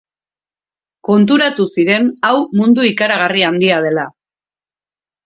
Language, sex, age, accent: Basque, female, 40-49, Erdialdekoa edo Nafarra (Gipuzkoa, Nafarroa)